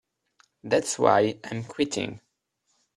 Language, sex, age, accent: English, male, under 19, Filipino